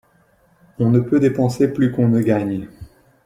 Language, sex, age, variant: French, male, 30-39, Français de métropole